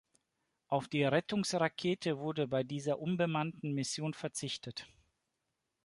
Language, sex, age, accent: German, male, 30-39, Deutschland Deutsch